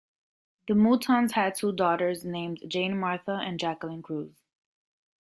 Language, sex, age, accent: English, female, 19-29, United States English